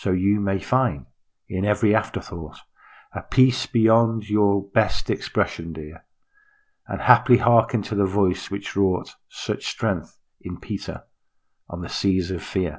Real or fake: real